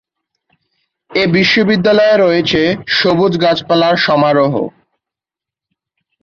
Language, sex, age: Bengali, male, 19-29